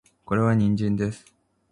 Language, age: Japanese, 19-29